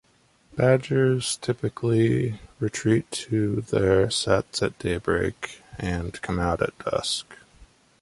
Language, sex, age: English, male, 19-29